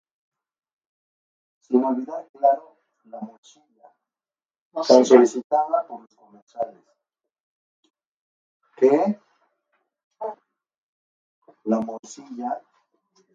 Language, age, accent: Spanish, 30-39, México